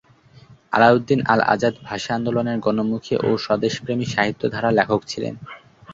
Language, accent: Bengali, Bangladeshi